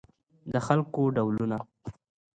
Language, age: Pashto, 19-29